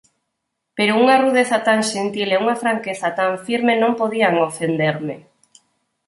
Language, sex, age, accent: Galician, female, 40-49, Oriental (común en zona oriental)